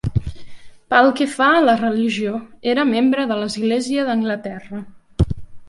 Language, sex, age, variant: Catalan, female, 19-29, Central